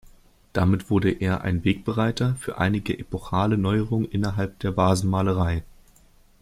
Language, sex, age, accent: German, male, 19-29, Deutschland Deutsch